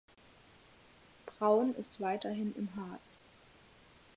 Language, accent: German, Deutschland Deutsch